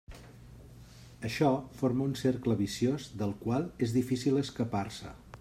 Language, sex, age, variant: Catalan, male, 50-59, Central